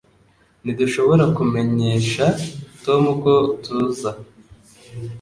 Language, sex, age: Kinyarwanda, male, 19-29